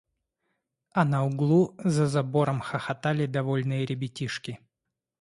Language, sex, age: Russian, male, 30-39